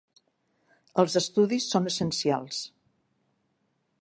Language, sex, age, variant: Catalan, female, 60-69, Nord-Occidental